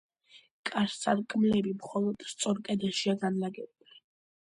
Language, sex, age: Georgian, female, under 19